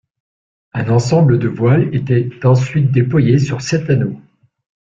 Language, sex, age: French, male, 60-69